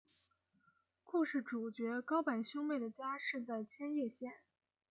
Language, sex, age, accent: Chinese, female, 19-29, 出生地：黑龙江省